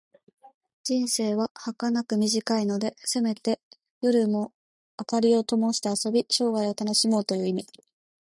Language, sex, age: Japanese, female, 19-29